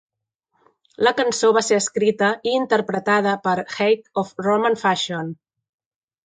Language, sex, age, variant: Catalan, female, 40-49, Central